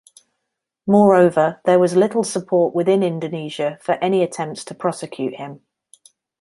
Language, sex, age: English, female, 30-39